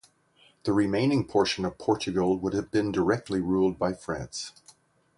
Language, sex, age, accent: English, male, 60-69, United States English